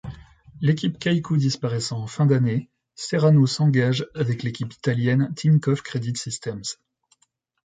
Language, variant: French, Français de métropole